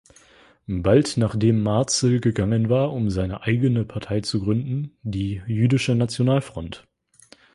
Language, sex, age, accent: German, male, 19-29, Deutschland Deutsch